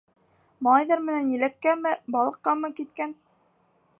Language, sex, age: Bashkir, female, 19-29